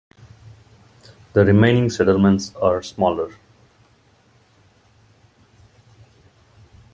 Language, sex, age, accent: English, male, 40-49, India and South Asia (India, Pakistan, Sri Lanka)